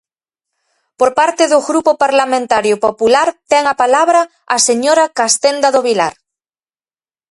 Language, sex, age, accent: Galician, female, 40-49, Atlántico (seseo e gheada)